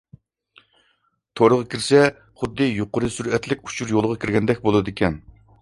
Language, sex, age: Uyghur, male, 40-49